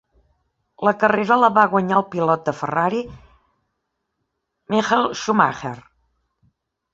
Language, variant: Catalan, Central